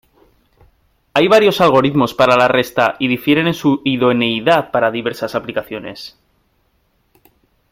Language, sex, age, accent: Spanish, male, 30-39, España: Norte peninsular (Asturias, Castilla y León, Cantabria, País Vasco, Navarra, Aragón, La Rioja, Guadalajara, Cuenca)